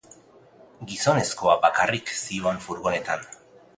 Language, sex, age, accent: Basque, male, 40-49, Mendebalekoa (Araba, Bizkaia, Gipuzkoako mendebaleko herri batzuk)